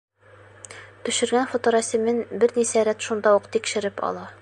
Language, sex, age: Bashkir, female, 30-39